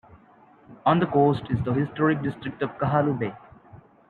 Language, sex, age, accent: English, male, 19-29, England English